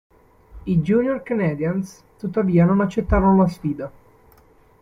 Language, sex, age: Italian, male, 19-29